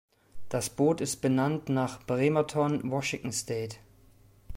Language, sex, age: German, male, 19-29